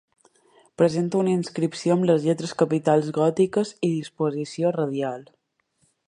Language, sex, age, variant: Catalan, female, 19-29, Balear